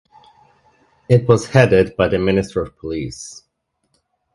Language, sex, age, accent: English, male, 30-39, United States English